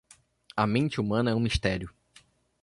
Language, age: Portuguese, 19-29